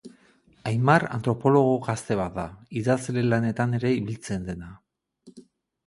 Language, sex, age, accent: Basque, male, 40-49, Erdialdekoa edo Nafarra (Gipuzkoa, Nafarroa)